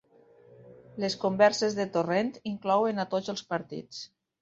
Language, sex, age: Catalan, female, 50-59